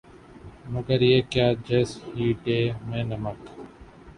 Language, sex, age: Urdu, male, 19-29